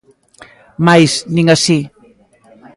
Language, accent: Galician, Oriental (común en zona oriental)